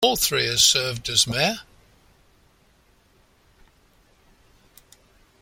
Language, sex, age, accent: English, male, 80-89, New Zealand English